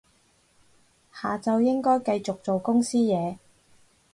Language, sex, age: Cantonese, female, 19-29